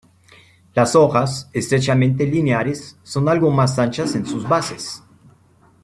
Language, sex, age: Spanish, male, 60-69